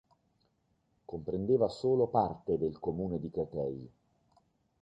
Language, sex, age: Italian, male, 50-59